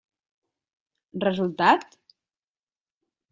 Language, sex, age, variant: Catalan, female, under 19, Central